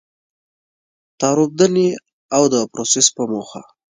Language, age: Pashto, under 19